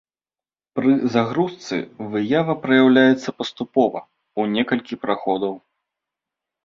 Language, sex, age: Belarusian, male, under 19